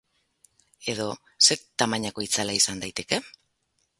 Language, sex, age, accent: Basque, female, 40-49, Mendebalekoa (Araba, Bizkaia, Gipuzkoako mendebaleko herri batzuk)